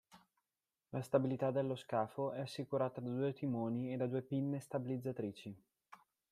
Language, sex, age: Italian, male, 30-39